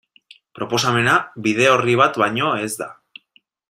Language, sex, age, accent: Basque, male, 30-39, Mendebalekoa (Araba, Bizkaia, Gipuzkoako mendebaleko herri batzuk)